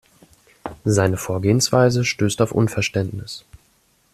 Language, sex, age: German, male, 19-29